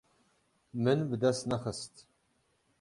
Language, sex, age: Kurdish, male, 30-39